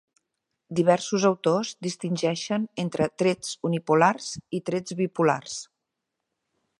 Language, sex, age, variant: Catalan, female, 50-59, Central